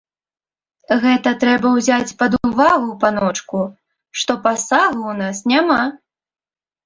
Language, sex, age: Belarusian, female, 19-29